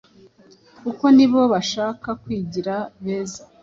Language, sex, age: Kinyarwanda, female, 19-29